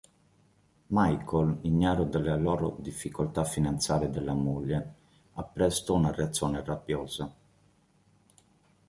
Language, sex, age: Italian, male, 30-39